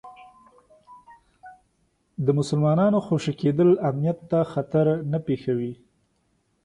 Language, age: Pashto, 30-39